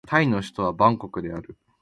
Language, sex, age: Japanese, male, 19-29